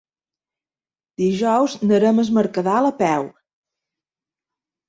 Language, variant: Catalan, Balear